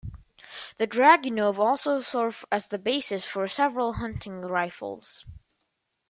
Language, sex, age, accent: English, male, under 19, United States English